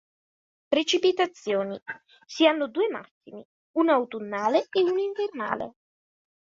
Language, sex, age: Italian, male, under 19